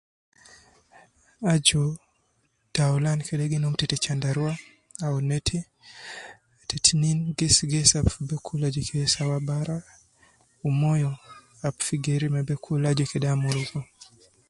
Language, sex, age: Nubi, male, 19-29